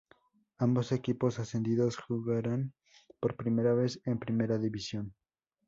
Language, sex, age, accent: Spanish, male, under 19, México